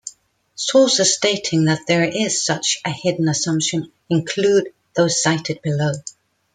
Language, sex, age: English, female, 50-59